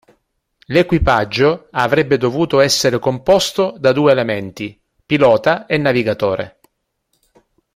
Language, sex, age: Italian, male, 50-59